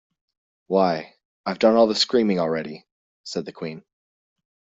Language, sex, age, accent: English, male, 30-39, United States English